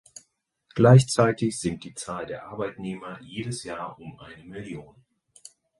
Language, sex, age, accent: German, male, 40-49, Deutschland Deutsch; Hochdeutsch